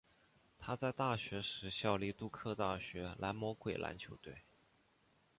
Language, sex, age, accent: Chinese, male, 19-29, 出生地：江西省